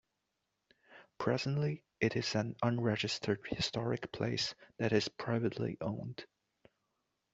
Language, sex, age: English, male, 19-29